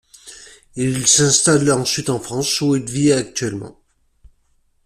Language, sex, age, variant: French, male, 50-59, Français de métropole